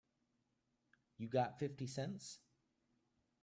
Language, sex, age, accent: English, male, 30-39, United States English